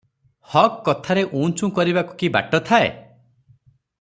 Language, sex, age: Odia, male, 30-39